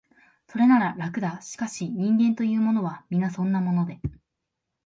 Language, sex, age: Japanese, female, 19-29